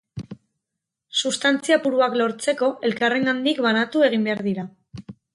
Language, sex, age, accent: Basque, female, 30-39, Erdialdekoa edo Nafarra (Gipuzkoa, Nafarroa)